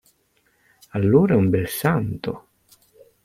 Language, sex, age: Italian, male, 40-49